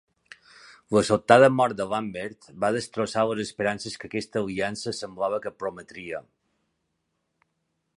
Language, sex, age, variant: Catalan, male, 40-49, Balear